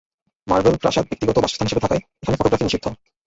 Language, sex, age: Bengali, male, 19-29